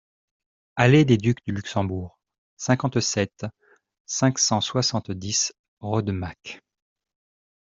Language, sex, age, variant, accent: French, male, 30-39, Français des départements et régions d'outre-mer, Français de La Réunion